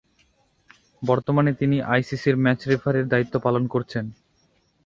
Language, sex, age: Bengali, male, 19-29